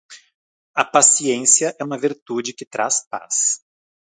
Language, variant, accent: Portuguese, Portuguese (Brasil), Gaucho